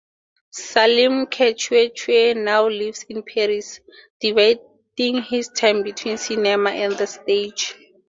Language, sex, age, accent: English, female, 19-29, Southern African (South Africa, Zimbabwe, Namibia)